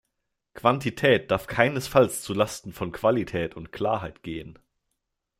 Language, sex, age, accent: German, male, 19-29, Deutschland Deutsch